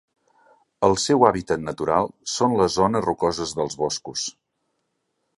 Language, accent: Catalan, gironí